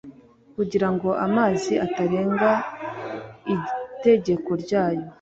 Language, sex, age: Kinyarwanda, female, 19-29